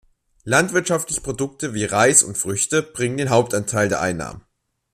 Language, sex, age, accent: German, male, under 19, Deutschland Deutsch